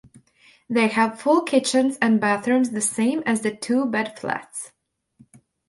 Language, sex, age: English, female, 30-39